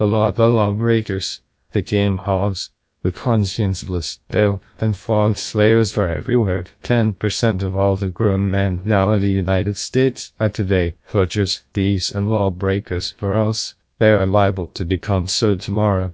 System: TTS, GlowTTS